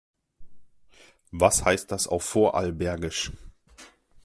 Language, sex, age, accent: German, male, 30-39, Deutschland Deutsch